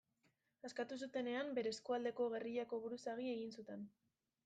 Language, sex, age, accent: Basque, female, 19-29, Mendebalekoa (Araba, Bizkaia, Gipuzkoako mendebaleko herri batzuk)